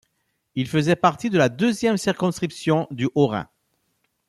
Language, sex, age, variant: French, male, 40-49, Français de métropole